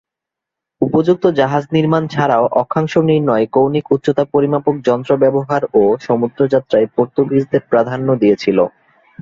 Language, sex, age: Bengali, male, 19-29